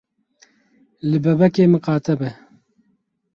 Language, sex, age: Kurdish, male, 30-39